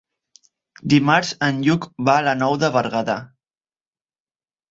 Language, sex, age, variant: Catalan, male, 19-29, Central